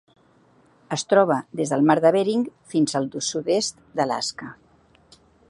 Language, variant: Catalan, Central